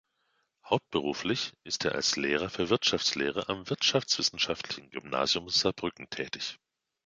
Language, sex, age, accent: German, male, 40-49, Deutschland Deutsch